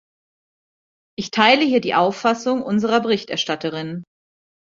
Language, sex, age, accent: German, female, 40-49, Deutschland Deutsch